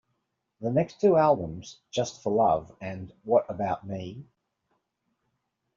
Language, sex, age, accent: English, male, 40-49, Australian English